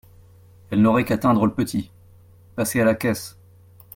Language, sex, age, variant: French, male, 30-39, Français de métropole